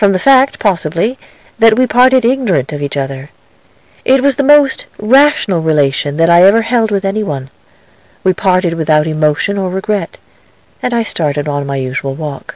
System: none